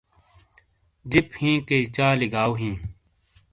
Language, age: Shina, 30-39